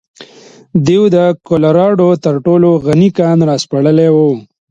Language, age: Pashto, 30-39